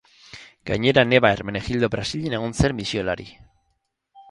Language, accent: Basque, Erdialdekoa edo Nafarra (Gipuzkoa, Nafarroa)